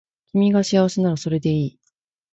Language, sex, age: Japanese, female, 30-39